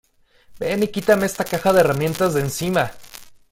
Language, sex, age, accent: Spanish, male, 19-29, México